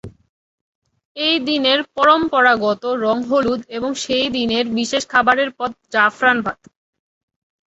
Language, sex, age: Bengali, female, 19-29